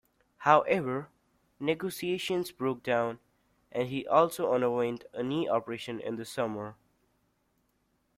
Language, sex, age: English, male, under 19